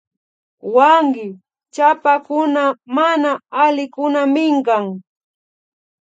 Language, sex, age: Imbabura Highland Quichua, female, 30-39